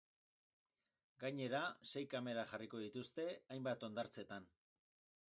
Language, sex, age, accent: Basque, male, 60-69, Mendebalekoa (Araba, Bizkaia, Gipuzkoako mendebaleko herri batzuk)